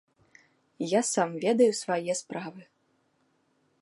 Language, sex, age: Belarusian, female, 19-29